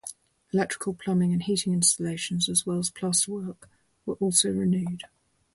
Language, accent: English, England English